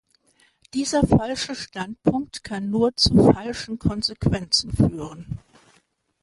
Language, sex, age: German, female, 70-79